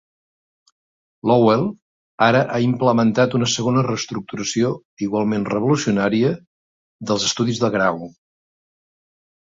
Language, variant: Catalan, Central